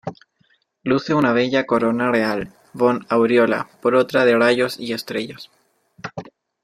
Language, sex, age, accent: Spanish, male, 19-29, México